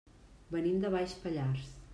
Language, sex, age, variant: Catalan, female, 40-49, Central